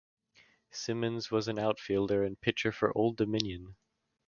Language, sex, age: English, male, under 19